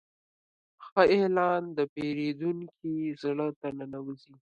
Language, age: Pashto, 30-39